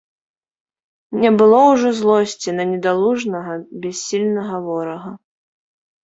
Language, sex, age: Belarusian, female, 19-29